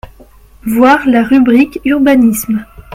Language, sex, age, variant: French, female, 19-29, Français de métropole